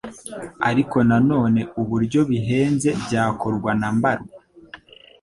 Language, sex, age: Kinyarwanda, male, 19-29